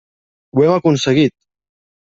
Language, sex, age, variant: Catalan, male, 19-29, Central